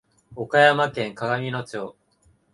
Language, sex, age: Japanese, male, 19-29